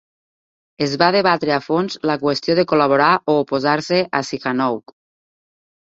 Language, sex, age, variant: Catalan, female, 30-39, Nord-Occidental